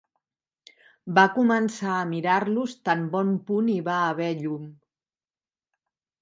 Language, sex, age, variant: Catalan, female, 60-69, Central